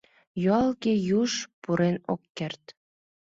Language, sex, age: Mari, female, under 19